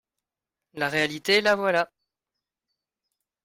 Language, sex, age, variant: French, male, 19-29, Français de métropole